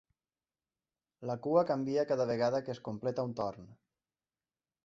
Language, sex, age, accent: Catalan, male, 30-39, valencià